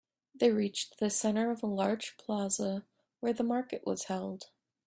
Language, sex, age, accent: English, female, 19-29, United States English